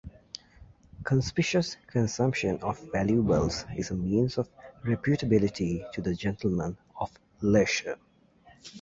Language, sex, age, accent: English, male, 19-29, England English